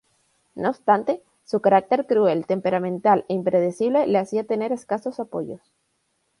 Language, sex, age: Spanish, female, 19-29